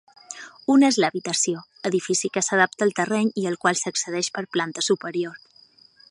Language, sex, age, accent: Catalan, female, 30-39, balear; central